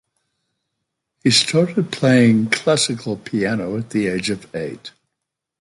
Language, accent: English, United States English